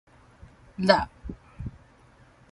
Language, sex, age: Min Nan Chinese, female, 40-49